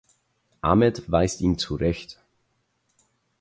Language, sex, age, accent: German, male, 19-29, Österreichisches Deutsch